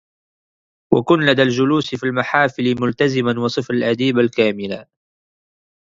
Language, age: Arabic, 30-39